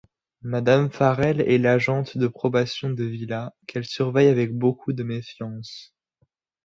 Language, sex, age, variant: French, male, 19-29, Français de métropole